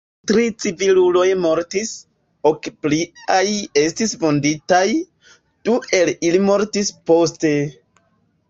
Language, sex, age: Esperanto, male, 19-29